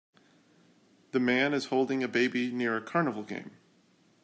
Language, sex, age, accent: English, male, 30-39, United States English